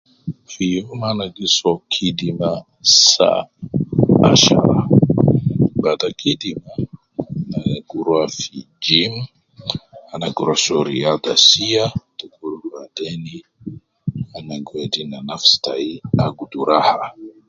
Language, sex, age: Nubi, male, 30-39